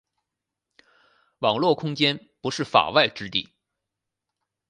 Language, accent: Chinese, 出生地：山东省